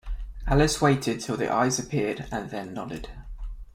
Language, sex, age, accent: English, male, 19-29, England English